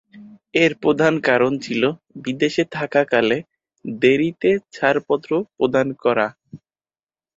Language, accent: Bengali, Native